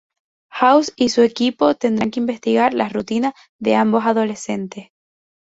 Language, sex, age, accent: Spanish, female, 19-29, España: Islas Canarias